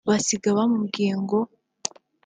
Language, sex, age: Kinyarwanda, female, under 19